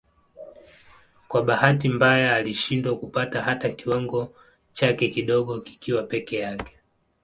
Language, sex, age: Swahili, male, 19-29